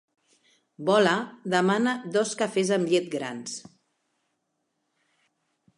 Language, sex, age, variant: Catalan, female, 50-59, Central